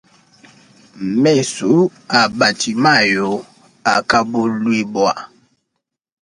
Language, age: Luba-Lulua, 30-39